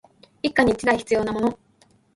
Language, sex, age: Japanese, female, 19-29